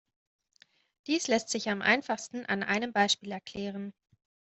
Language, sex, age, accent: German, female, 30-39, Deutschland Deutsch